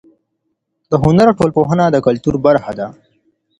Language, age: Pashto, 19-29